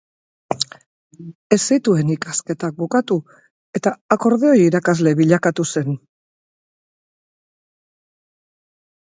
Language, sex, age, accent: Basque, female, 60-69, Mendebalekoa (Araba, Bizkaia, Gipuzkoako mendebaleko herri batzuk)